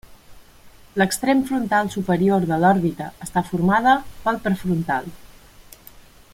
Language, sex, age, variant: Catalan, female, 40-49, Central